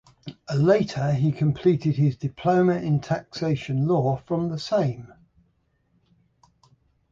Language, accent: English, England English